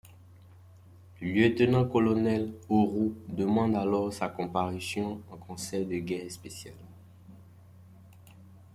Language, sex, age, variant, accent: French, male, 19-29, Français d'Afrique subsaharienne et des îles africaines, Français de Côte d’Ivoire